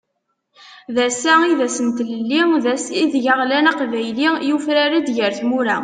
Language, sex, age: Kabyle, female, 19-29